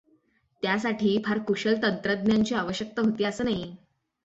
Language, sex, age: Marathi, female, 19-29